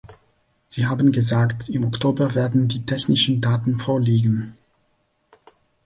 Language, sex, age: German, male, 30-39